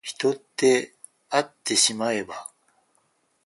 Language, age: Japanese, 50-59